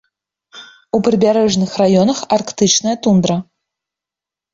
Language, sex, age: Belarusian, female, 30-39